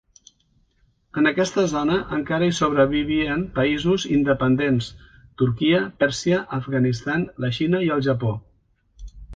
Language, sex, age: Catalan, male, 60-69